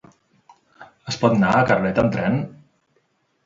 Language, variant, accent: Catalan, Central, central